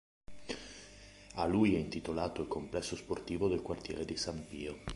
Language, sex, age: Italian, male, 40-49